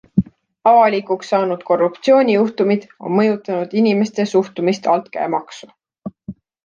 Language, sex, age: Estonian, female, 19-29